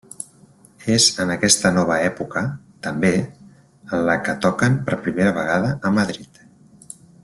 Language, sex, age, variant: Catalan, male, 40-49, Central